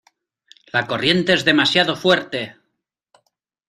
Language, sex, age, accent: Spanish, male, 30-39, España: Norte peninsular (Asturias, Castilla y León, Cantabria, País Vasco, Navarra, Aragón, La Rioja, Guadalajara, Cuenca)